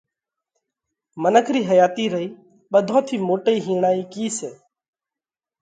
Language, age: Parkari Koli, 19-29